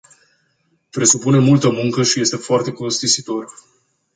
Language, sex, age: Romanian, male, 19-29